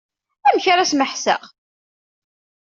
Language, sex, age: Kabyle, female, 19-29